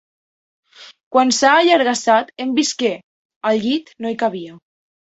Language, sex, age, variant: Catalan, female, under 19, Central